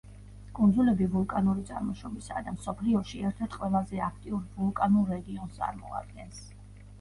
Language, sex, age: Georgian, female, 40-49